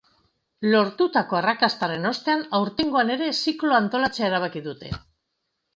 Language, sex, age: Basque, female, 50-59